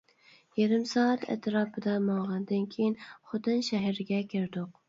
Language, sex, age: Uyghur, female, 19-29